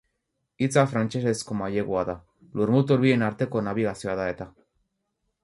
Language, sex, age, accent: Basque, male, 19-29, Mendebalekoa (Araba, Bizkaia, Gipuzkoako mendebaleko herri batzuk)